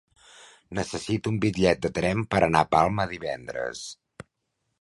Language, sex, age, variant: Catalan, male, 40-49, Central